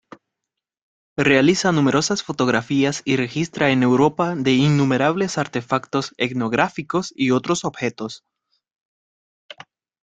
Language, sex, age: Spanish, male, 19-29